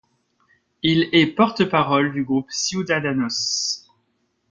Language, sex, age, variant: French, male, 19-29, Français de métropole